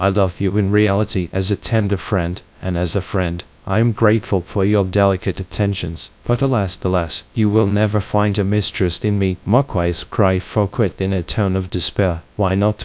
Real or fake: fake